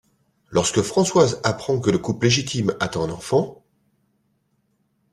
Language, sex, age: French, male, 40-49